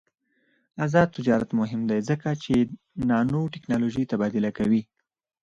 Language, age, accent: Pashto, 30-39, پکتیا ولایت، احمدزی